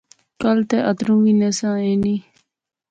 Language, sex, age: Pahari-Potwari, female, 19-29